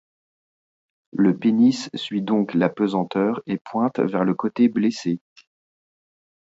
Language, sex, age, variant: French, male, 40-49, Français de métropole